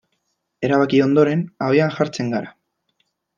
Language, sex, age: Basque, male, 19-29